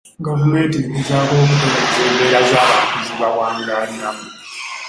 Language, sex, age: Ganda, male, 19-29